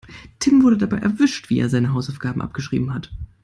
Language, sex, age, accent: German, male, 19-29, Deutschland Deutsch